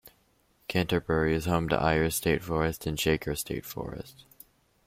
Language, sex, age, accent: English, male, under 19, United States English